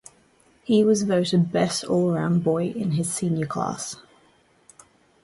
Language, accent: English, Australian English